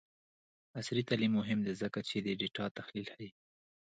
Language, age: Pashto, 19-29